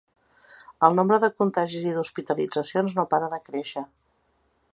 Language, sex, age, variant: Catalan, female, 40-49, Central